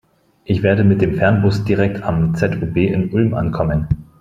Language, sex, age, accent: German, male, 30-39, Deutschland Deutsch